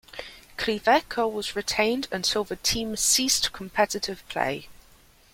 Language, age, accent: English, 19-29, England English